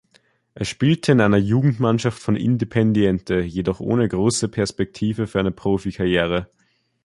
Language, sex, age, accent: German, male, under 19, Österreichisches Deutsch